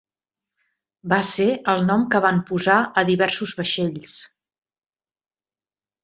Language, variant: Catalan, Central